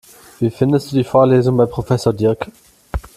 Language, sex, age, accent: German, male, 19-29, Deutschland Deutsch